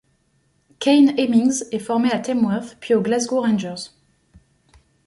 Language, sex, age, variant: French, female, 19-29, Français de métropole